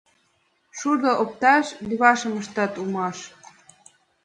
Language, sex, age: Mari, female, 19-29